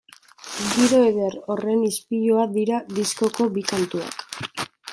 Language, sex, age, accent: Basque, female, 19-29, Mendebalekoa (Araba, Bizkaia, Gipuzkoako mendebaleko herri batzuk)